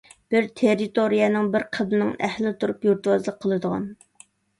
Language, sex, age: Uyghur, female, 30-39